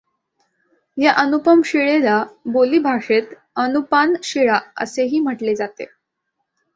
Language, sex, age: Marathi, female, under 19